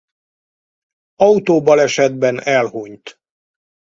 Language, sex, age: Hungarian, male, 60-69